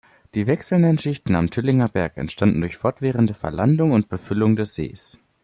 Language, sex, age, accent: German, male, under 19, Deutschland Deutsch